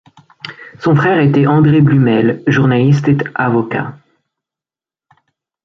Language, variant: French, Français de métropole